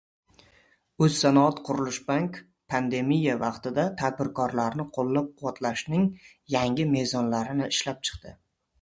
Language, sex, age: Uzbek, male, 30-39